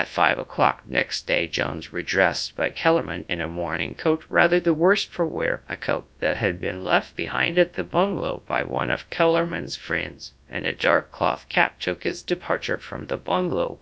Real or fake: fake